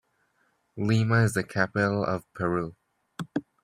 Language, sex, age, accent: English, male, under 19, United States English